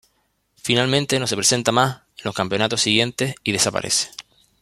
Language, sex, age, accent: Spanish, male, 30-39, España: Islas Canarias